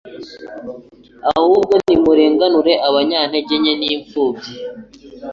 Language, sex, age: Kinyarwanda, male, 19-29